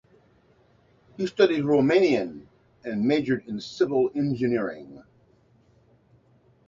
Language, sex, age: English, male, 60-69